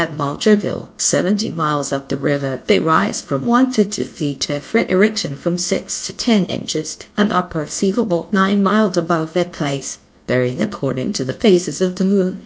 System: TTS, GlowTTS